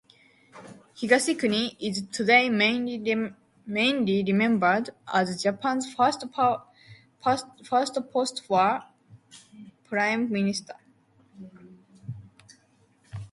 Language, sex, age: English, female, under 19